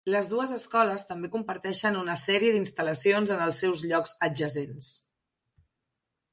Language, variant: Catalan, Central